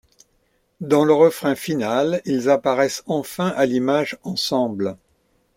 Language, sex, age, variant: French, male, 70-79, Français de métropole